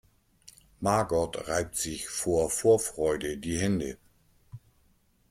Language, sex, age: German, male, 50-59